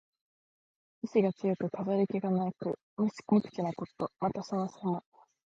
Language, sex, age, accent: Japanese, female, 19-29, 標準語